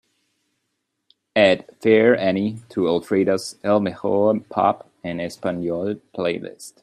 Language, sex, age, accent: English, male, 30-39, United States English